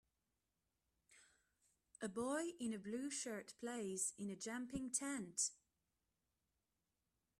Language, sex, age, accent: English, female, 30-39, Hong Kong English